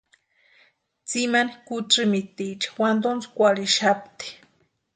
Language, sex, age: Western Highland Purepecha, female, 19-29